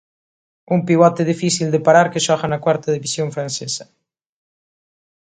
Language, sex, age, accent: Galician, female, 30-39, Atlántico (seseo e gheada)